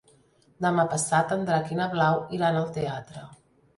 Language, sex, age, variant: Catalan, female, 50-59, Central